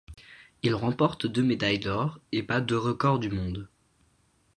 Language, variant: French, Français de métropole